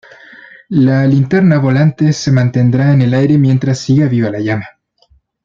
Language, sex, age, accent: Spanish, male, 19-29, Chileno: Chile, Cuyo